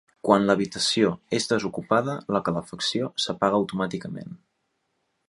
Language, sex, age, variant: Catalan, male, 19-29, Central